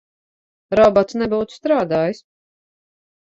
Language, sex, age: Latvian, female, 40-49